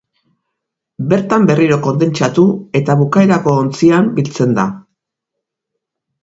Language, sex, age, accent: Basque, female, 50-59, Erdialdekoa edo Nafarra (Gipuzkoa, Nafarroa)